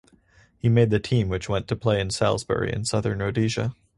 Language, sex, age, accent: English, male, under 19, United States English